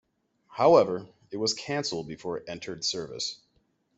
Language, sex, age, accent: English, male, 30-39, United States English